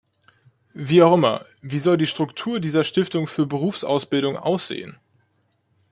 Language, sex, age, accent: German, male, 19-29, Deutschland Deutsch